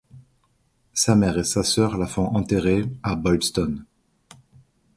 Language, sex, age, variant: French, male, 40-49, Français de métropole